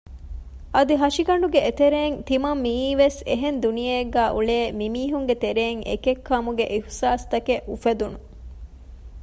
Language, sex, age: Divehi, female, 30-39